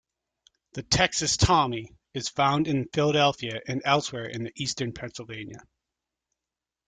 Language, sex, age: English, male, 30-39